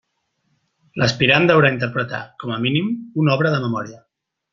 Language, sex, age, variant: Catalan, male, 30-39, Central